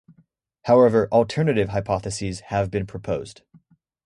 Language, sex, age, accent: English, male, 19-29, United States English